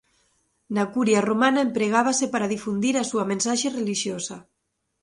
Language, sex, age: Galician, female, 19-29